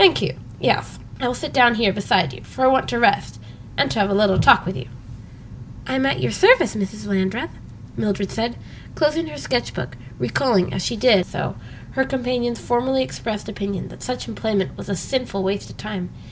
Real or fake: real